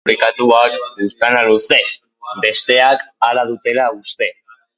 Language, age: Basque, under 19